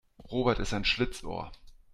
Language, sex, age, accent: German, male, 40-49, Deutschland Deutsch